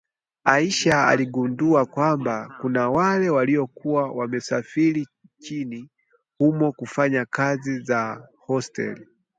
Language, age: Swahili, 19-29